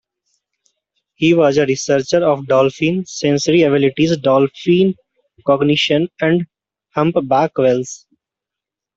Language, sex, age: English, male, under 19